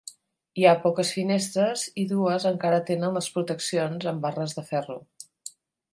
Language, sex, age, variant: Catalan, female, 50-59, Nord-Occidental